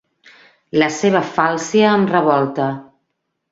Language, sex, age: Catalan, female, 40-49